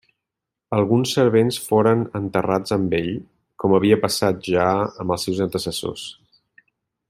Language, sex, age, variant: Catalan, male, 40-49, Central